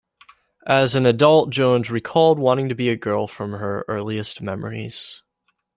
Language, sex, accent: English, male, United States English